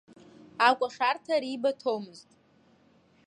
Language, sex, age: Abkhazian, female, under 19